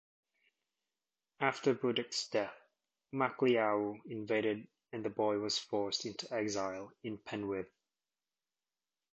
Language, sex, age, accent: English, male, 30-39, England English